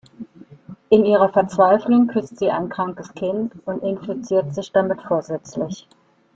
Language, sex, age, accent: German, female, 50-59, Deutschland Deutsch